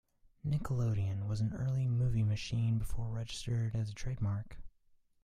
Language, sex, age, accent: English, male, 19-29, United States English